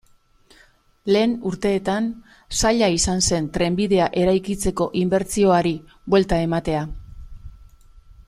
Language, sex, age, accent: Basque, female, 50-59, Mendebalekoa (Araba, Bizkaia, Gipuzkoako mendebaleko herri batzuk)